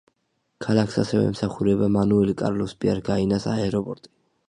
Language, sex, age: Georgian, male, under 19